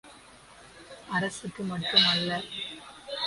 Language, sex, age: Tamil, female, 19-29